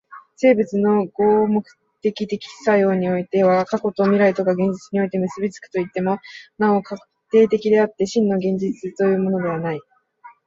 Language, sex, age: Japanese, female, 19-29